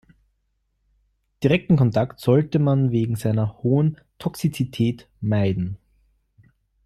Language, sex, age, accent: German, male, 19-29, Österreichisches Deutsch